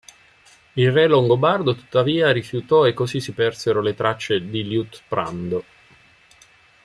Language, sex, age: Italian, male, 50-59